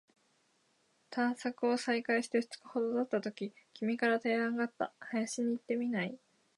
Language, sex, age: Japanese, female, 19-29